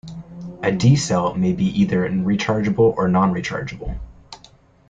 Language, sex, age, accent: English, male, 19-29, United States English